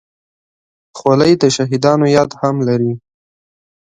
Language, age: Pashto, 19-29